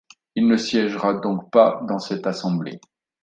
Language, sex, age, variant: French, male, 40-49, Français de métropole